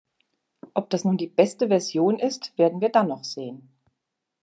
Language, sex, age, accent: German, female, 40-49, Deutschland Deutsch